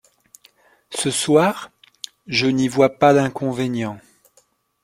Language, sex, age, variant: French, male, 40-49, Français de métropole